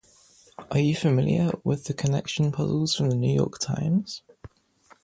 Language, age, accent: English, 19-29, England English